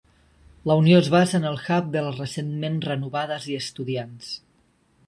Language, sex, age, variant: Catalan, male, 19-29, Nord-Occidental